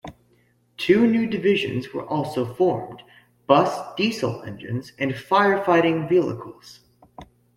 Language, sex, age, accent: English, male, under 19, United States English